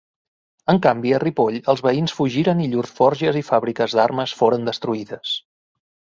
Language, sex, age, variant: Catalan, male, 40-49, Central